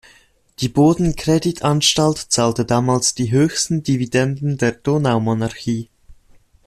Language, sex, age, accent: German, male, under 19, Schweizerdeutsch